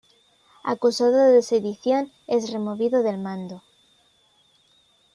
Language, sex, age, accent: Spanish, female, under 19, España: Centro-Sur peninsular (Madrid, Toledo, Castilla-La Mancha)